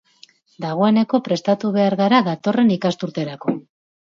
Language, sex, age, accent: Basque, female, 40-49, Mendebalekoa (Araba, Bizkaia, Gipuzkoako mendebaleko herri batzuk)